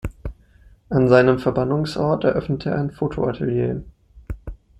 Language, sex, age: German, male, 19-29